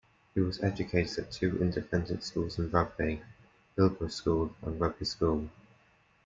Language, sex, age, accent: English, male, under 19, England English